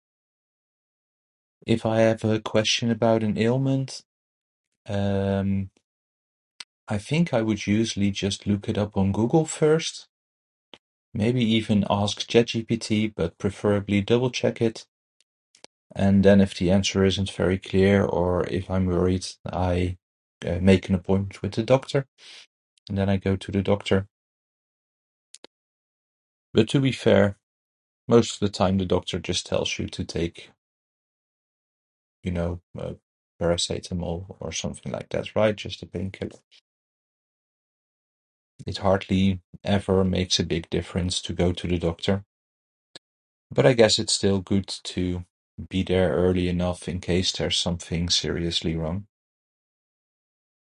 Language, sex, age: English, male, 30-39